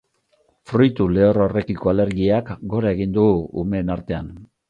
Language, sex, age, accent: Basque, male, 50-59, Mendebalekoa (Araba, Bizkaia, Gipuzkoako mendebaleko herri batzuk)